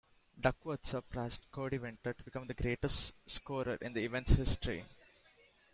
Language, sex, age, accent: English, male, 19-29, India and South Asia (India, Pakistan, Sri Lanka)